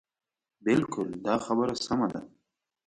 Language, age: Pashto, 19-29